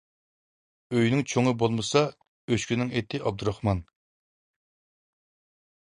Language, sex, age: Uyghur, male, 40-49